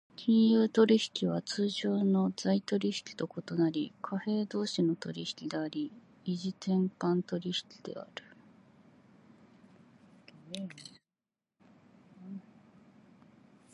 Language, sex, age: Japanese, female, 30-39